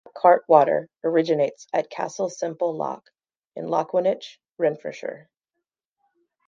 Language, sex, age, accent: English, female, 30-39, United States English